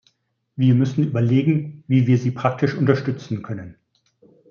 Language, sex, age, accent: German, male, 50-59, Deutschland Deutsch